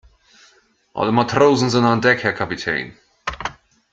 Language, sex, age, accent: German, male, 19-29, Deutschland Deutsch